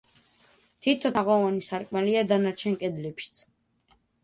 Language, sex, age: Georgian, male, under 19